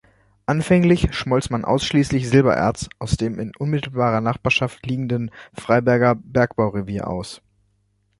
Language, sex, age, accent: German, male, 19-29, Deutschland Deutsch